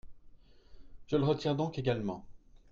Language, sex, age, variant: French, male, 30-39, Français de métropole